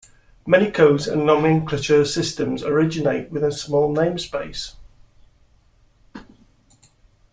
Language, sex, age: English, male, 40-49